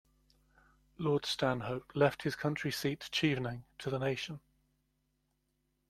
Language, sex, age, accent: English, male, 50-59, England English